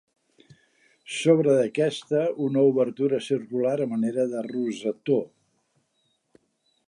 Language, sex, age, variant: Catalan, male, 60-69, Central